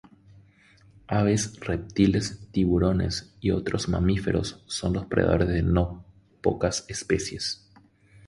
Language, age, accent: Spanish, 30-39, Rioplatense: Argentina, Uruguay, este de Bolivia, Paraguay